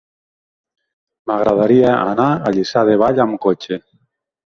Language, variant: Catalan, Nord-Occidental